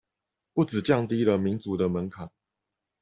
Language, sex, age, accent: Chinese, male, 30-39, 出生地：新北市